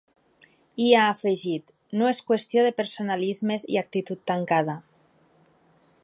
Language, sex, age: Catalan, female, 30-39